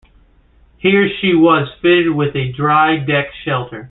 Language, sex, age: English, male, 19-29